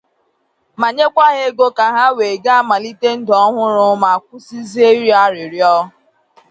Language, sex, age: Igbo, female, 19-29